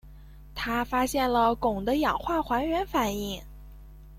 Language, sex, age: Chinese, female, under 19